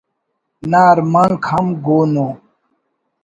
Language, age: Brahui, 30-39